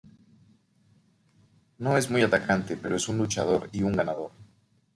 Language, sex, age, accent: Spanish, male, 19-29, México